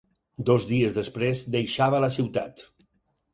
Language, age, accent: Catalan, 60-69, valencià